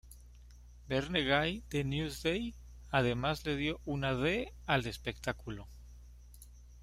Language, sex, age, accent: Spanish, male, 30-39, México